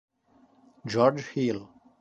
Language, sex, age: Italian, male, 40-49